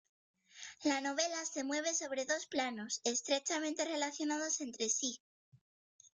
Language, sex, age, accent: Spanish, female, under 19, España: Norte peninsular (Asturias, Castilla y León, Cantabria, País Vasco, Navarra, Aragón, La Rioja, Guadalajara, Cuenca)